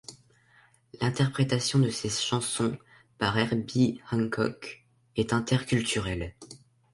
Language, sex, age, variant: French, male, under 19, Français de métropole